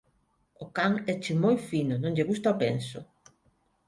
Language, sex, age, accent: Galician, female, 50-59, Neofalante